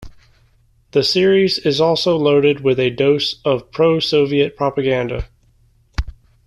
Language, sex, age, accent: English, male, 19-29, United States English